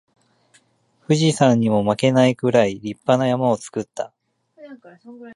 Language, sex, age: Japanese, male, 30-39